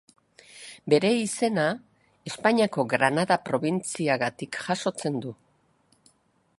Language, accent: Basque, Erdialdekoa edo Nafarra (Gipuzkoa, Nafarroa)